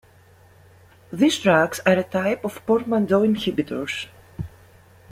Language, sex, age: English, female, 30-39